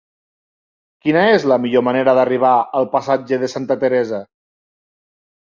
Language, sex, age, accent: Catalan, male, 30-39, Lleidatà